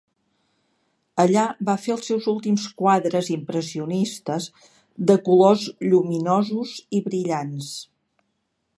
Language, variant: Catalan, Central